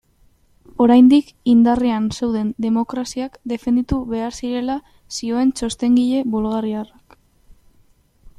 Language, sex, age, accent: Basque, female, under 19, Mendebalekoa (Araba, Bizkaia, Gipuzkoako mendebaleko herri batzuk)